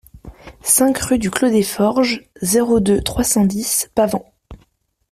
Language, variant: French, Français de métropole